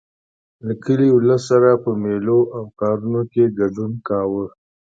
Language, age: Pashto, 40-49